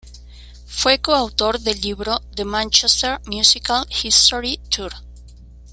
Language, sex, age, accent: Spanish, female, 30-39, México